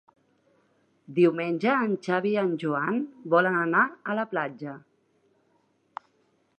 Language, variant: Catalan, Central